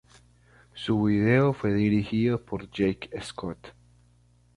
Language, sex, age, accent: Spanish, male, 19-29, Andino-Pacífico: Colombia, Perú, Ecuador, oeste de Bolivia y Venezuela andina